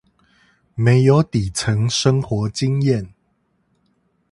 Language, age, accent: Chinese, 50-59, 出生地：臺北市